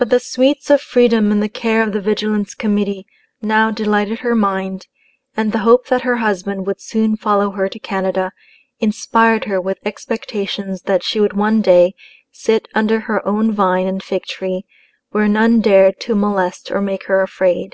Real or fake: real